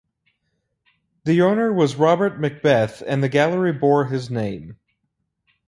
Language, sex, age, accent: English, male, 19-29, United States English